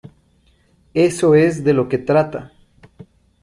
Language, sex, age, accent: Spanish, male, 40-49, Andino-Pacífico: Colombia, Perú, Ecuador, oeste de Bolivia y Venezuela andina